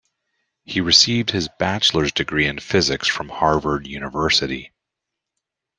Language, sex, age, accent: English, male, 40-49, United States English